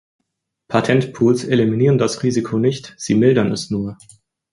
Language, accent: German, Deutschland Deutsch